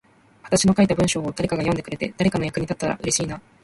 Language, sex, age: Japanese, female, 19-29